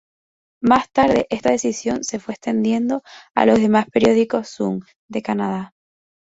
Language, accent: Spanish, España: Islas Canarias